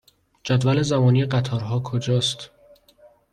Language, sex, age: Persian, male, 19-29